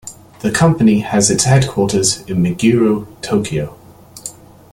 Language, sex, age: English, male, 19-29